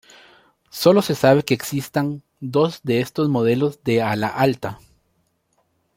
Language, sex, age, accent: Spanish, male, 30-39, América central